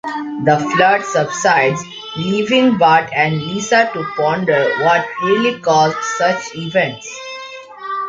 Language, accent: English, India and South Asia (India, Pakistan, Sri Lanka)